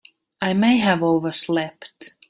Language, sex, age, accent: English, female, 19-29, England English